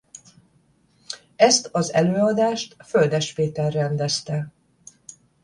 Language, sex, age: Hungarian, female, 60-69